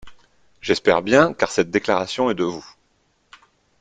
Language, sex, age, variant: French, male, 30-39, Français de métropole